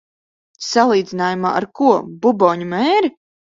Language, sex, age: Latvian, female, 30-39